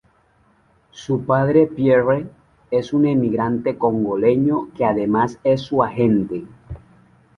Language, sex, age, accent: Spanish, male, 30-39, Caribe: Cuba, Venezuela, Puerto Rico, República Dominicana, Panamá, Colombia caribeña, México caribeño, Costa del golfo de México